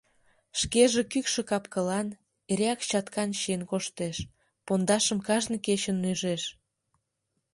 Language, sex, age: Mari, female, 19-29